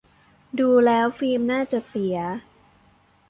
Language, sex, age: Thai, female, 19-29